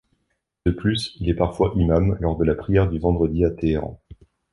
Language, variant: French, Français de métropole